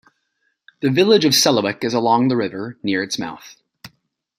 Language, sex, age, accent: English, male, 19-29, United States English